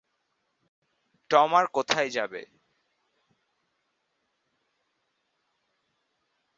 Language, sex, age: Bengali, male, 19-29